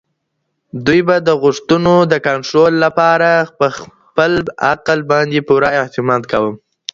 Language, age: Pashto, under 19